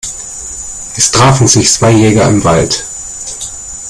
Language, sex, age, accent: German, male, 40-49, Deutschland Deutsch